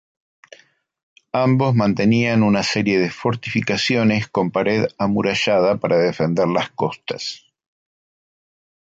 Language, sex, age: Spanish, male, 50-59